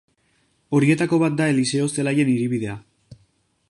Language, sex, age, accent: Basque, male, under 19, Erdialdekoa edo Nafarra (Gipuzkoa, Nafarroa)